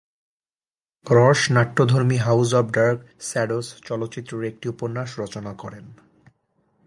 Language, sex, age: Bengali, male, 19-29